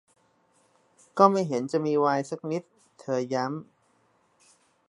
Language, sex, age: Thai, male, 30-39